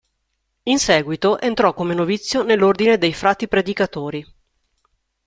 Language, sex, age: Italian, female, 30-39